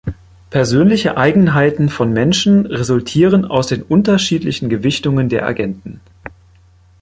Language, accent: German, Deutschland Deutsch